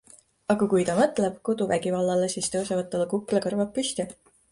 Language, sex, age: Estonian, female, 19-29